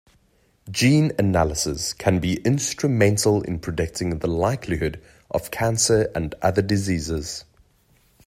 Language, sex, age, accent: English, male, 30-39, Southern African (South Africa, Zimbabwe, Namibia)